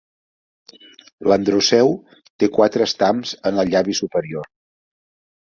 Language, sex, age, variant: Catalan, male, 50-59, Central